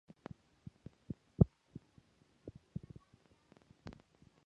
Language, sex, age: English, female, 19-29